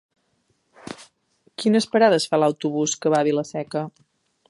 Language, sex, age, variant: Catalan, female, 40-49, Central